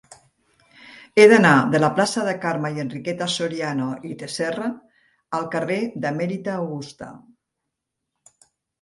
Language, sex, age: Catalan, female, 60-69